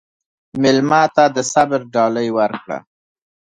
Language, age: Pashto, 30-39